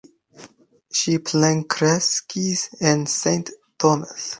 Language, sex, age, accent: Esperanto, male, 19-29, Internacia